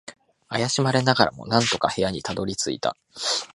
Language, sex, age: Japanese, male, 19-29